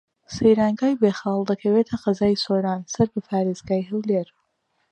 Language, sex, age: Central Kurdish, female, 30-39